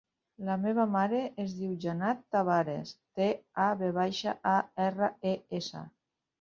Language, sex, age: Catalan, female, 50-59